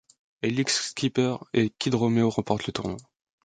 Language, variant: French, Français de métropole